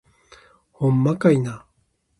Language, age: Japanese, 50-59